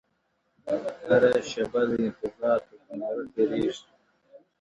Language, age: Pashto, 30-39